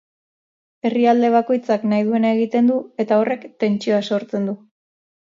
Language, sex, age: Basque, female, 30-39